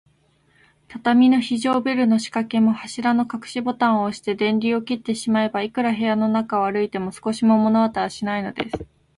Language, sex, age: Japanese, female, 19-29